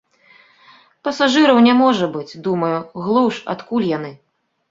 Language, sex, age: Belarusian, female, 30-39